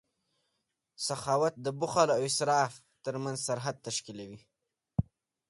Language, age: Pashto, under 19